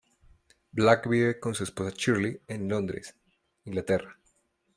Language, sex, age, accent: Spanish, male, 30-39, Andino-Pacífico: Colombia, Perú, Ecuador, oeste de Bolivia y Venezuela andina